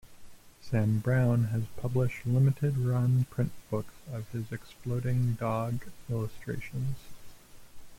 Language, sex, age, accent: English, male, 30-39, United States English